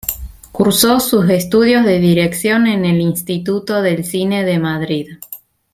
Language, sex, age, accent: Spanish, female, 19-29, Rioplatense: Argentina, Uruguay, este de Bolivia, Paraguay